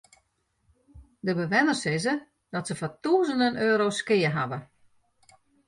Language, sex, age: Western Frisian, female, 60-69